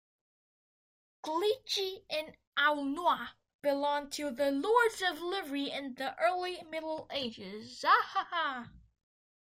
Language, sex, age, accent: English, male, under 19, United States English